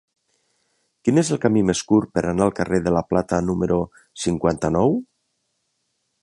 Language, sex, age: Catalan, male, 40-49